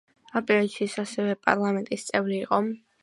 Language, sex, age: Georgian, female, under 19